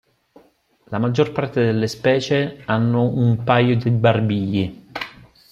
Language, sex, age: Italian, male, 40-49